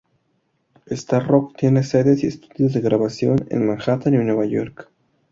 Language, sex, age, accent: Spanish, male, 19-29, México